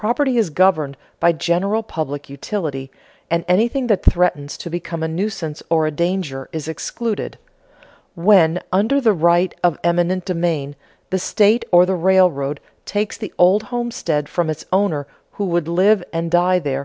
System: none